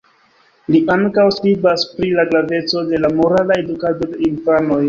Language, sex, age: Esperanto, male, 19-29